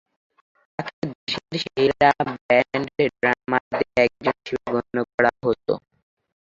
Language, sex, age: Bengali, male, 19-29